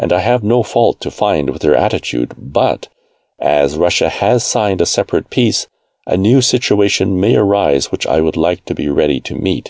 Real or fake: real